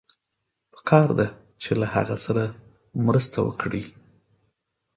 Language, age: Pashto, 30-39